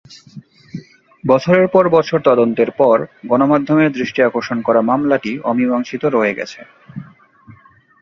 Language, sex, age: Bengali, male, 19-29